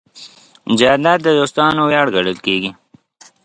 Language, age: Pashto, 19-29